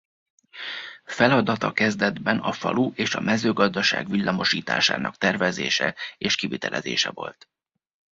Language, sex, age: Hungarian, male, 30-39